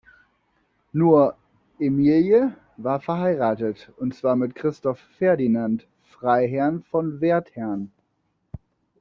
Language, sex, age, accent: German, male, 30-39, Deutschland Deutsch